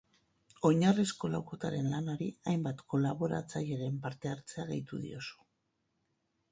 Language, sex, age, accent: Basque, female, 40-49, Mendebalekoa (Araba, Bizkaia, Gipuzkoako mendebaleko herri batzuk)